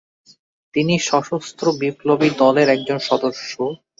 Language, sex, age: Bengali, male, 19-29